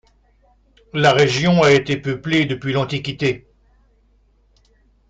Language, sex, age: French, male, 60-69